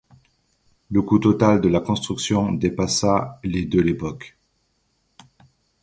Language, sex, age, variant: French, male, 40-49, Français de métropole